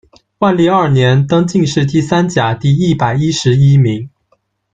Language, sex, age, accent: Chinese, male, 19-29, 出生地：福建省